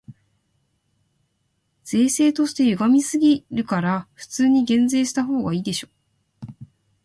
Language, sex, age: Japanese, female, 30-39